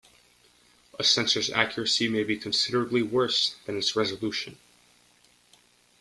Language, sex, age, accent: English, male, under 19, United States English